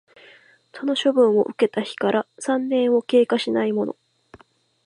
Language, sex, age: Japanese, female, 19-29